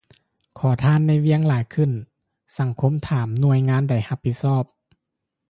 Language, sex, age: Lao, male, 30-39